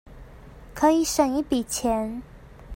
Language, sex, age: Chinese, female, 30-39